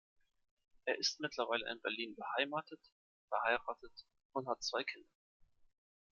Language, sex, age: German, male, 19-29